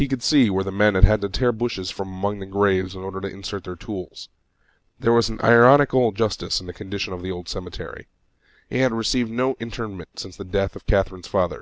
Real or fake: real